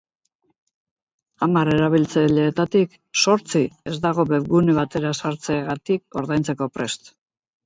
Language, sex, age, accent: Basque, female, 70-79, Mendebalekoa (Araba, Bizkaia, Gipuzkoako mendebaleko herri batzuk)